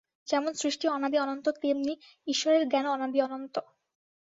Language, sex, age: Bengali, female, 19-29